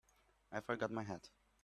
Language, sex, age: English, male, 19-29